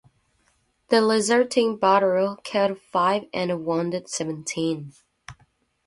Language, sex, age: English, female, 19-29